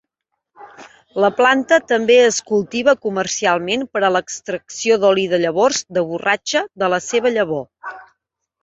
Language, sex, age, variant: Catalan, female, 40-49, Central